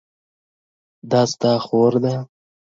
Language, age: Pashto, under 19